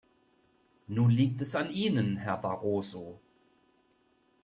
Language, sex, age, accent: German, male, 50-59, Deutschland Deutsch